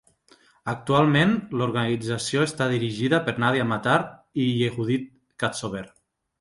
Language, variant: Catalan, Nord-Occidental